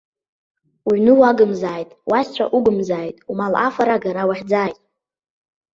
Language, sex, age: Abkhazian, female, under 19